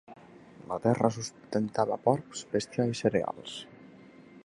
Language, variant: Catalan, Nord-Occidental